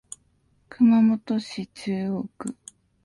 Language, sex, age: Japanese, female, 19-29